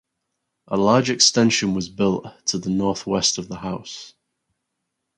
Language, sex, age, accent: English, male, 19-29, England English